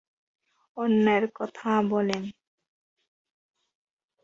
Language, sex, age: Bengali, female, 19-29